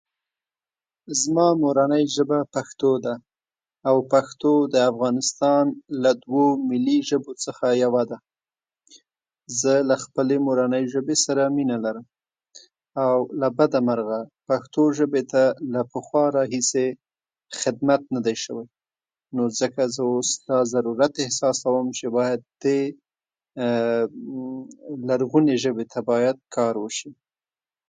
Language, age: Pashto, 30-39